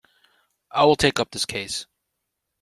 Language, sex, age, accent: English, male, 19-29, United States English